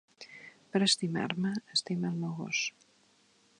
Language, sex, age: Catalan, female, 40-49